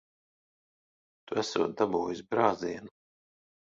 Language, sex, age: Latvian, male, 40-49